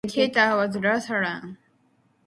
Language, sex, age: English, female, under 19